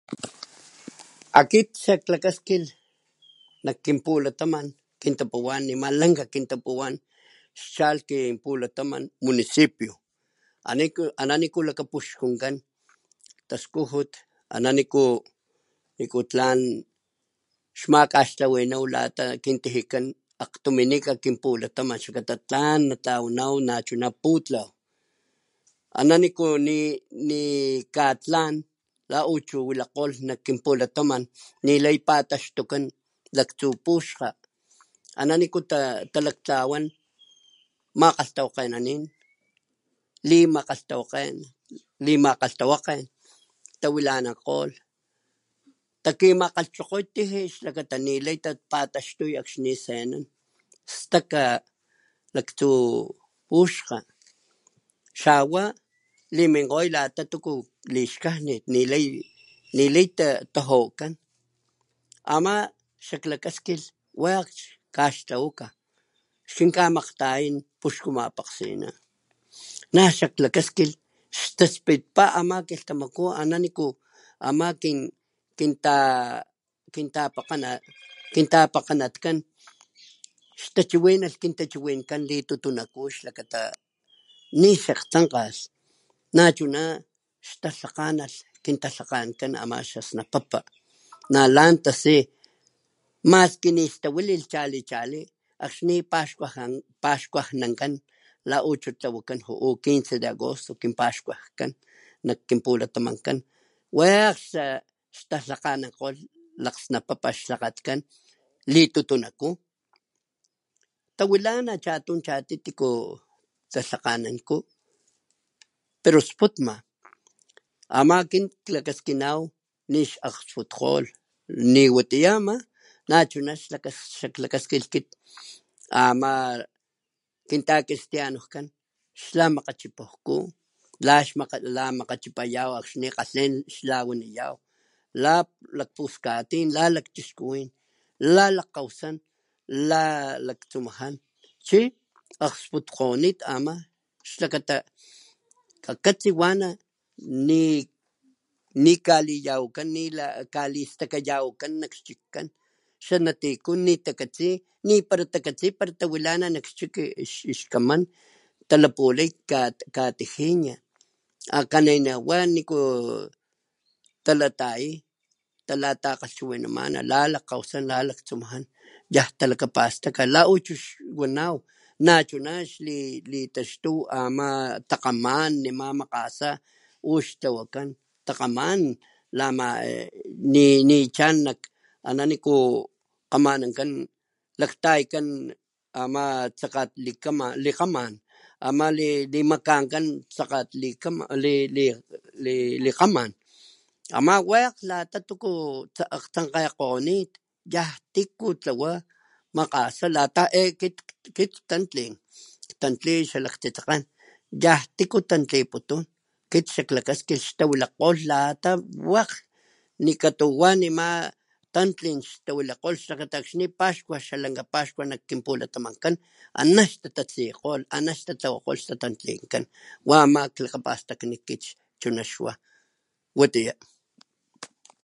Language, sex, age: Papantla Totonac, male, 60-69